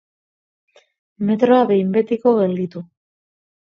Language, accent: Basque, Mendebalekoa (Araba, Bizkaia, Gipuzkoako mendebaleko herri batzuk)